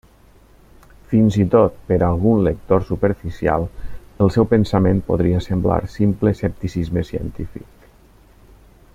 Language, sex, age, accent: Catalan, male, 40-49, valencià